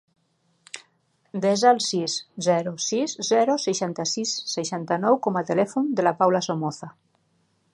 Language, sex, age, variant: Catalan, female, 50-59, Nord-Occidental